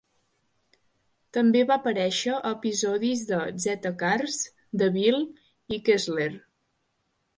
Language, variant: Catalan, Central